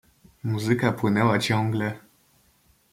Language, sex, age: Polish, male, 19-29